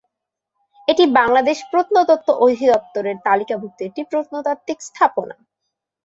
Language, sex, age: Bengali, female, 19-29